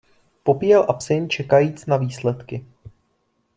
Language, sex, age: Czech, male, 30-39